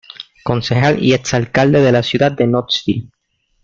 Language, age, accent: Spanish, 90+, Caribe: Cuba, Venezuela, Puerto Rico, República Dominicana, Panamá, Colombia caribeña, México caribeño, Costa del golfo de México